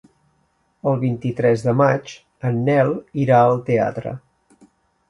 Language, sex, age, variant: Catalan, male, 40-49, Central